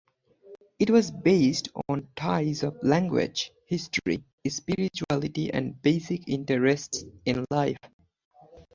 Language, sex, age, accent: English, male, 19-29, United States English